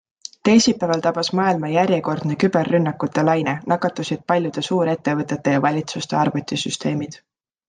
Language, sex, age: Estonian, female, 19-29